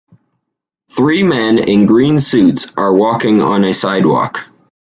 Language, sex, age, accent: English, male, 19-29, United States English